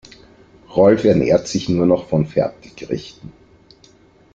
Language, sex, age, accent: German, male, 40-49, Österreichisches Deutsch